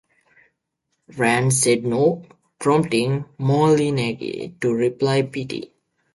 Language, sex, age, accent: English, male, 19-29, United States English